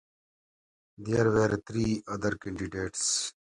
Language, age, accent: English, 40-49, United States English